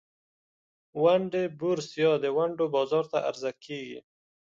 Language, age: Pashto, 30-39